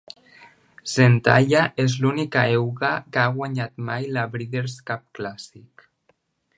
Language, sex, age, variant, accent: Catalan, male, under 19, Central, central